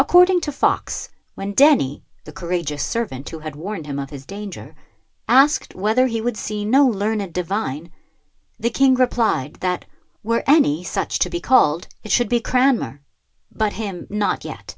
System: none